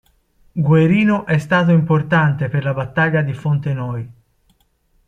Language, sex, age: Italian, male, 30-39